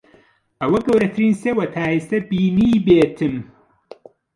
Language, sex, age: Central Kurdish, male, 40-49